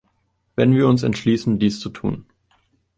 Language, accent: German, Deutschland Deutsch